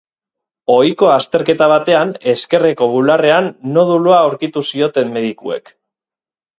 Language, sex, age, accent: Basque, male, 40-49, Mendebalekoa (Araba, Bizkaia, Gipuzkoako mendebaleko herri batzuk)